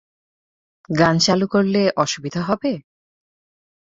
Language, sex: Bengali, female